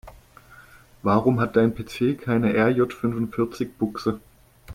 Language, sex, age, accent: German, male, 30-39, Deutschland Deutsch